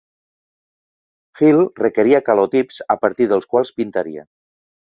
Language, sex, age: Catalan, male, 50-59